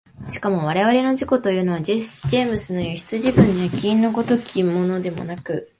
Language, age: Japanese, 19-29